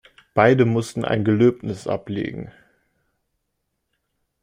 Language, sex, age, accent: German, male, under 19, Deutschland Deutsch